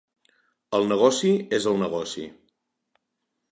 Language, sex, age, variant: Catalan, male, 40-49, Nord-Occidental